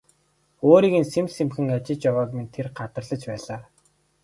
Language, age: Mongolian, 19-29